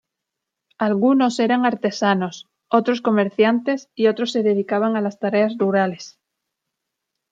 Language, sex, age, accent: Spanish, female, 30-39, España: Sur peninsular (Andalucia, Extremadura, Murcia)